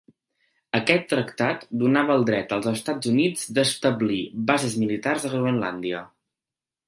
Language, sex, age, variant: Catalan, male, 19-29, Central